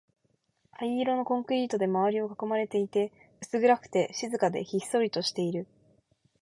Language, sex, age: Japanese, female, 19-29